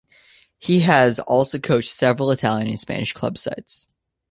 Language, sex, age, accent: English, male, under 19, United States English